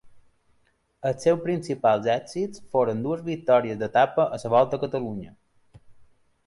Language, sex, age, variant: Catalan, male, 30-39, Balear